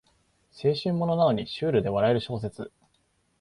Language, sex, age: Japanese, male, 19-29